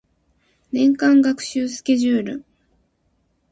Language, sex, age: Japanese, female, 19-29